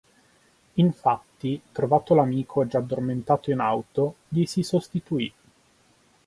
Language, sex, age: Italian, male, 30-39